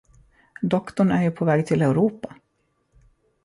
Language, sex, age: Swedish, male, 30-39